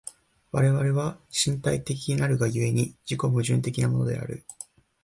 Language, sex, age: Japanese, male, 19-29